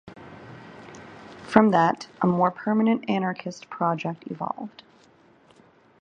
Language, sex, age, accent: English, female, 30-39, United States English